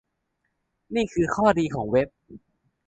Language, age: Thai, 19-29